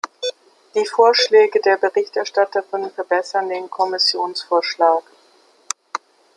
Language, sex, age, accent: German, female, 50-59, Deutschland Deutsch